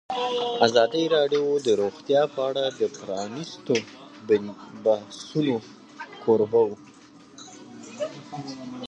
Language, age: Pashto, 19-29